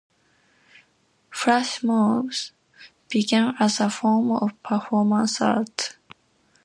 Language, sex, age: English, female, 19-29